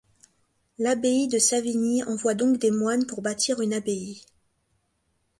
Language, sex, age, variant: French, female, 19-29, Français de métropole